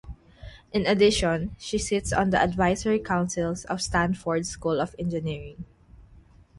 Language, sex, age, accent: English, female, 19-29, United States English; Filipino